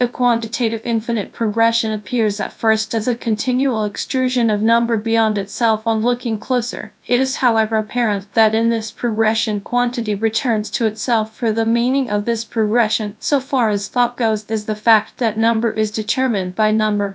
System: TTS, GradTTS